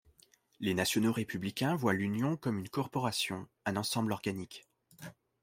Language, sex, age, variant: French, male, 19-29, Français de métropole